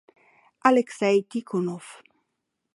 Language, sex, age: Italian, female, 60-69